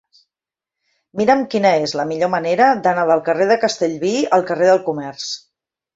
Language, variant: Catalan, Central